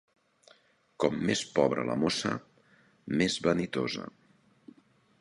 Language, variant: Catalan, Central